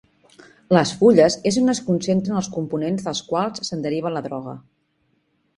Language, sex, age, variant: Catalan, female, 40-49, Central